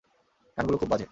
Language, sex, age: Bengali, male, 19-29